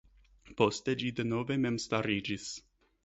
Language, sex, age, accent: Esperanto, male, 19-29, Internacia